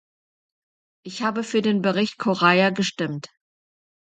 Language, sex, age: German, female, under 19